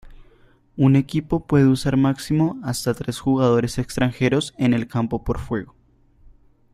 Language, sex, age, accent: Spanish, male, under 19, Andino-Pacífico: Colombia, Perú, Ecuador, oeste de Bolivia y Venezuela andina